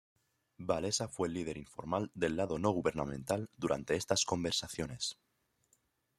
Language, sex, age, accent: Spanish, male, 19-29, España: Norte peninsular (Asturias, Castilla y León, Cantabria, País Vasco, Navarra, Aragón, La Rioja, Guadalajara, Cuenca)